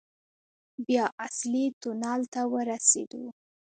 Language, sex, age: Pashto, female, 19-29